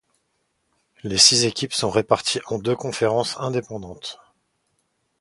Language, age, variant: French, 40-49, Français de métropole